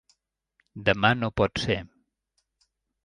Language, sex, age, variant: Catalan, male, 50-59, Central